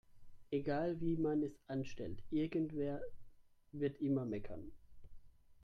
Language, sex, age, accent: German, male, 30-39, Deutschland Deutsch